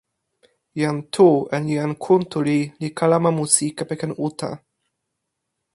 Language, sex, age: Toki Pona, male, under 19